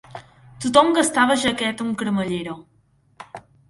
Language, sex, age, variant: Catalan, female, under 19, Central